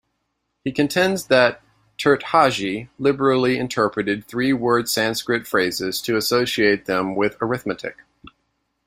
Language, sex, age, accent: English, male, 30-39, United States English